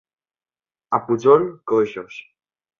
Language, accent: Catalan, valencià